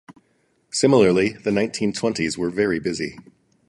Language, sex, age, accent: English, male, 50-59, United States English